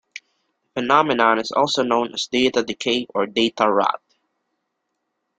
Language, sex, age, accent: English, male, 19-29, Filipino